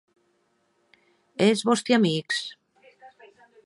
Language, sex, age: Occitan, female, 50-59